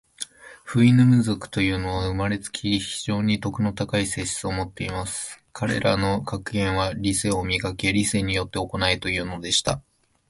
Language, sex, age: Japanese, male, 19-29